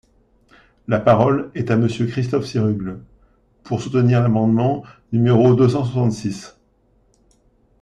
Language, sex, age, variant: French, male, 40-49, Français de métropole